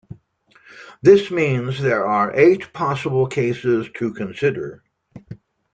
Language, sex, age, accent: English, male, 60-69, United States English